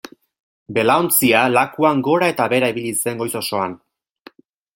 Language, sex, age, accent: Basque, male, 30-39, Erdialdekoa edo Nafarra (Gipuzkoa, Nafarroa)